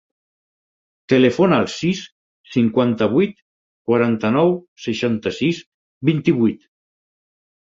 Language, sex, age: Catalan, male, 50-59